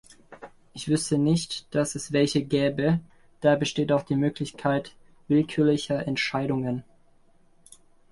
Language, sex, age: German, male, 19-29